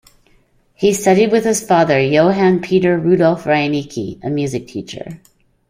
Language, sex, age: English, female, 50-59